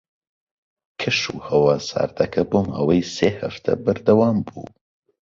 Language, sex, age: Central Kurdish, male, under 19